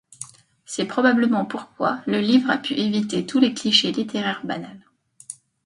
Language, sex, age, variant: French, female, 19-29, Français de métropole